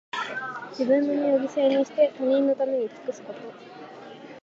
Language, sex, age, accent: Japanese, female, 19-29, 日本人